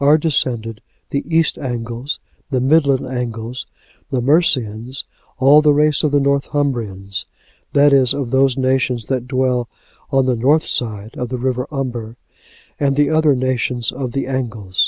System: none